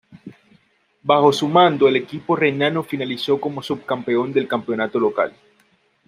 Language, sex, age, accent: Spanish, male, 19-29, América central